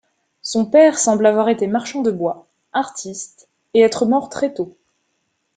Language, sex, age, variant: French, female, 19-29, Français de métropole